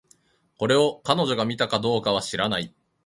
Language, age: Japanese, 30-39